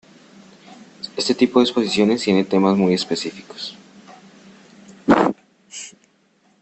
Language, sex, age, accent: Spanish, male, under 19, Andino-Pacífico: Colombia, Perú, Ecuador, oeste de Bolivia y Venezuela andina